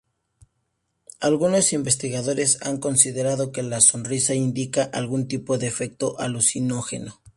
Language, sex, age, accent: Spanish, male, 19-29, México